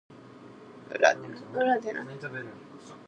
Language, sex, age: English, female, under 19